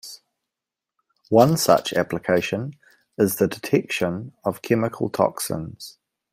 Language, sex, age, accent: English, male, 30-39, New Zealand English